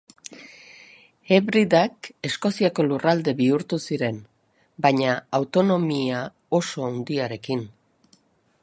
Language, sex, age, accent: Basque, female, 60-69, Erdialdekoa edo Nafarra (Gipuzkoa, Nafarroa)